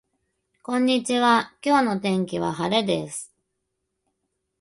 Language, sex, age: Japanese, female, 30-39